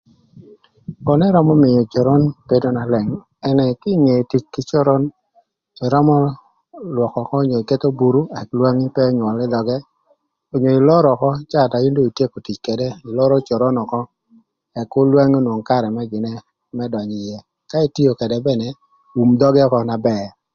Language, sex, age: Thur, male, 40-49